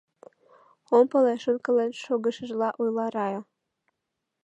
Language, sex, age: Mari, female, under 19